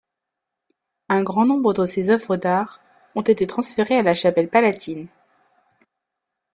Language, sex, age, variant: French, female, 30-39, Français de métropole